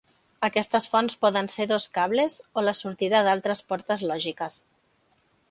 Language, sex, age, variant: Catalan, female, 40-49, Central